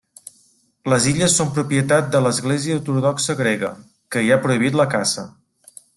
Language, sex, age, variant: Catalan, male, 40-49, Central